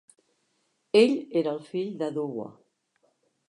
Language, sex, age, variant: Catalan, female, 60-69, Central